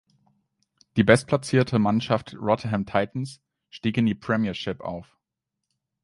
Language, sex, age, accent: German, male, 19-29, Deutschland Deutsch